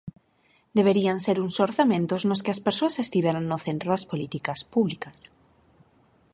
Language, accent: Galician, Normativo (estándar)